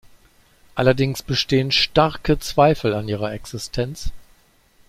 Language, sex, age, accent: German, male, 50-59, Deutschland Deutsch